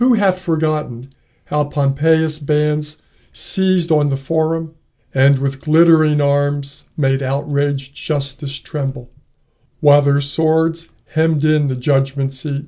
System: none